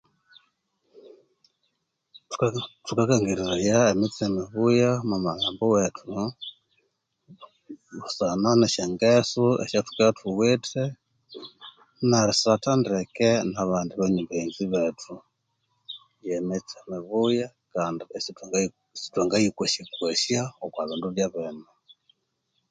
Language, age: Konzo, 40-49